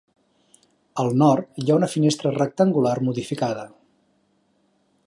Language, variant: Catalan, Central